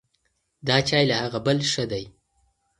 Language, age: Pashto, 19-29